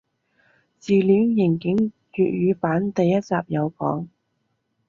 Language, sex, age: Cantonese, female, 30-39